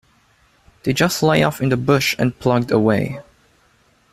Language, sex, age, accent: English, male, under 19, Filipino